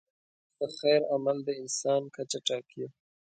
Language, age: Pashto, 19-29